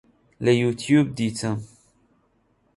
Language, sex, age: Central Kurdish, male, 19-29